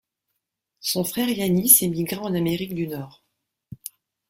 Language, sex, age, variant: French, female, 50-59, Français de métropole